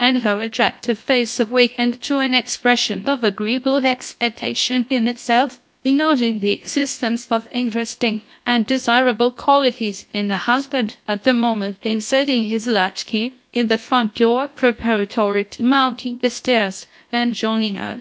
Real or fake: fake